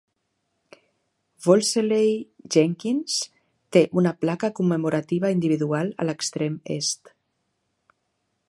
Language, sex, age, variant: Catalan, female, 40-49, Central